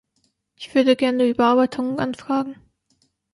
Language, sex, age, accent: German, female, 19-29, Deutschland Deutsch